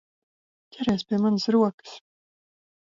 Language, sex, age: Latvian, female, 40-49